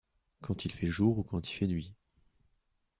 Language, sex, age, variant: French, male, 19-29, Français de métropole